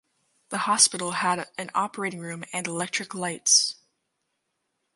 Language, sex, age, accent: English, female, under 19, United States English